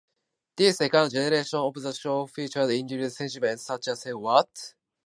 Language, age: English, 19-29